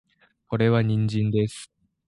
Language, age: Japanese, 19-29